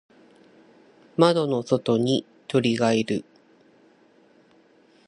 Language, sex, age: Japanese, female, 40-49